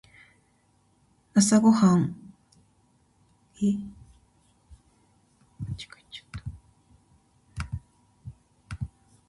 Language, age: Japanese, 30-39